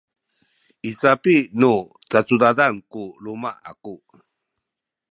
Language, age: Sakizaya, 60-69